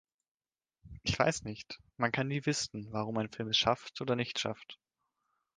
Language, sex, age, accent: German, male, 19-29, Deutschland Deutsch